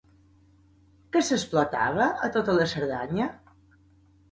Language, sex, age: Catalan, female, 60-69